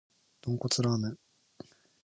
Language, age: Japanese, 19-29